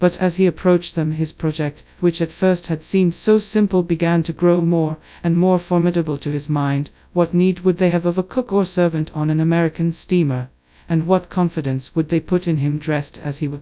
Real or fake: fake